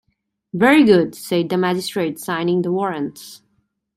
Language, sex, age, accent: English, female, 19-29, England English